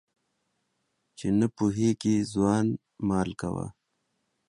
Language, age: Pashto, 40-49